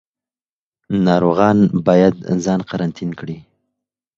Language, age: Pashto, 19-29